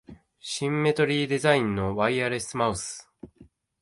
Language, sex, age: Japanese, male, 19-29